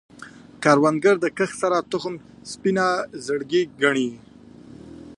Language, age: Pashto, 19-29